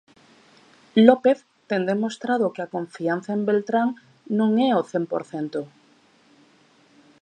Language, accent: Galician, Atlántico (seseo e gheada)